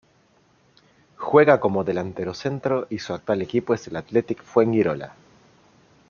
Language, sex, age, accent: Spanish, male, 30-39, Rioplatense: Argentina, Uruguay, este de Bolivia, Paraguay